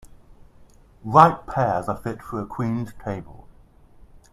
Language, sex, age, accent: English, male, 30-39, England English